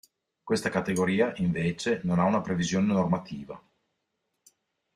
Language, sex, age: Italian, male, 40-49